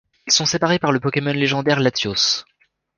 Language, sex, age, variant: French, male, 19-29, Français de métropole